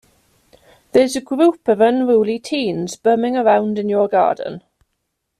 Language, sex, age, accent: English, female, 30-39, Welsh English